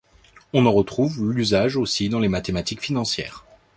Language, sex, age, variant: French, male, 19-29, Français de métropole